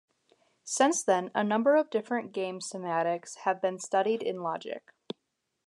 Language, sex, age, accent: English, female, under 19, United States English